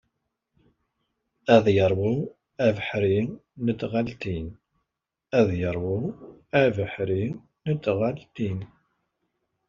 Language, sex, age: Kabyle, male, 40-49